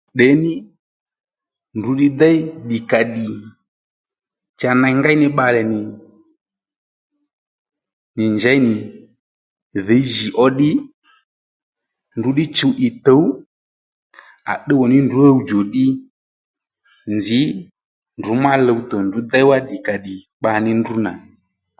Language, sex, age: Lendu, male, 30-39